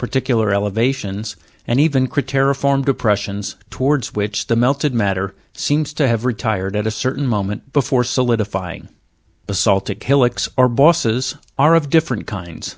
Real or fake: real